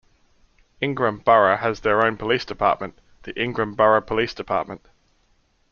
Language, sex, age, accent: English, male, 40-49, Australian English